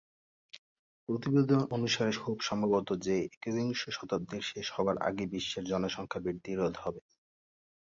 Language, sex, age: Bengali, male, 19-29